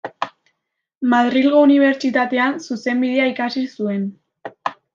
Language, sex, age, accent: Basque, female, under 19, Mendebalekoa (Araba, Bizkaia, Gipuzkoako mendebaleko herri batzuk)